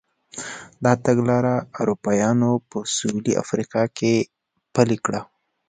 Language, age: Pashto, 19-29